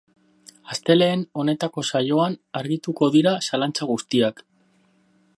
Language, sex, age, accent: Basque, male, 19-29, Mendebalekoa (Araba, Bizkaia, Gipuzkoako mendebaleko herri batzuk)